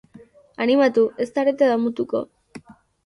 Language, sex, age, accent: Basque, female, 19-29, Mendebalekoa (Araba, Bizkaia, Gipuzkoako mendebaleko herri batzuk)